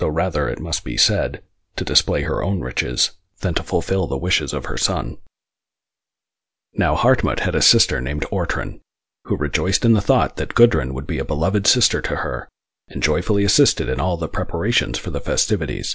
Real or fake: real